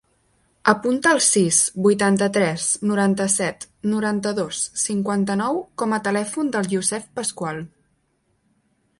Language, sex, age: Catalan, female, 19-29